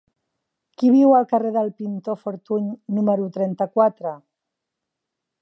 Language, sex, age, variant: Catalan, female, 40-49, Central